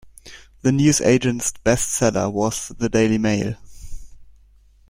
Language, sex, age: English, male, under 19